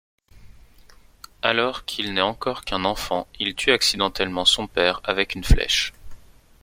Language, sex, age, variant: French, male, 30-39, Français de métropole